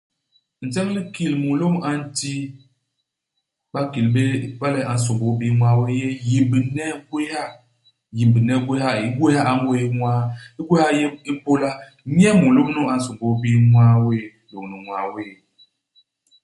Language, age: Basaa, 40-49